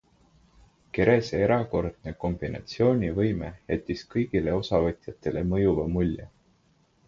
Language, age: Estonian, 19-29